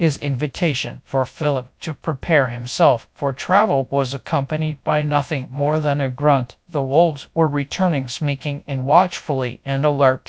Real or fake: fake